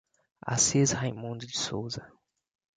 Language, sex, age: Portuguese, male, 19-29